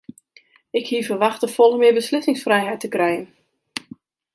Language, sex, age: Western Frisian, female, 40-49